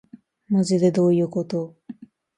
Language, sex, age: Japanese, female, under 19